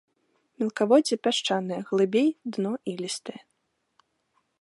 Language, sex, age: Belarusian, female, 19-29